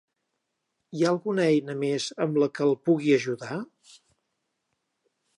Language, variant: Catalan, Septentrional